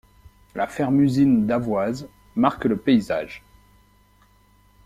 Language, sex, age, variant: French, male, 40-49, Français de métropole